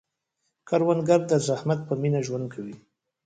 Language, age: Pashto, 40-49